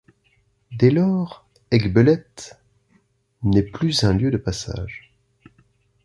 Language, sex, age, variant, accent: French, male, 40-49, Français d'Europe, Français de Suisse